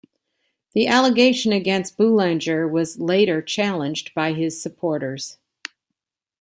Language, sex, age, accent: English, female, 60-69, United States English